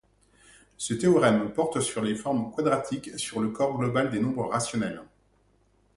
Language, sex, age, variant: French, male, 40-49, Français de métropole